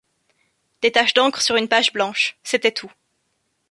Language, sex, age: French, female, 19-29